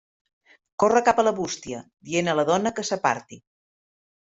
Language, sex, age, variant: Catalan, female, 40-49, Central